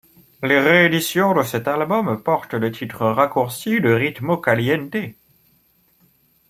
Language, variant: French, Français de métropole